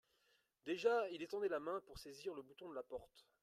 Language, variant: French, Français de métropole